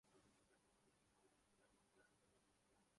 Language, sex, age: Urdu, female, 19-29